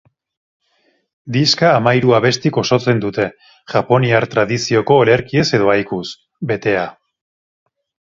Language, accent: Basque, Erdialdekoa edo Nafarra (Gipuzkoa, Nafarroa)